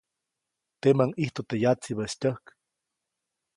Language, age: Copainalá Zoque, 40-49